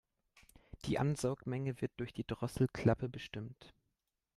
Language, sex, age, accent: German, male, under 19, Deutschland Deutsch